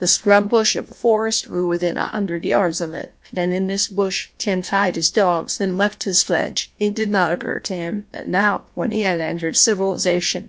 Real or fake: fake